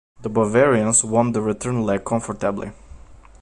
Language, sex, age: English, male, 19-29